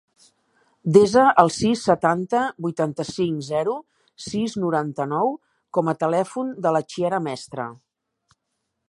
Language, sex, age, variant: Catalan, female, 50-59, Central